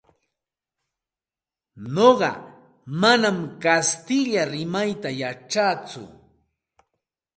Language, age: Santa Ana de Tusi Pasco Quechua, 40-49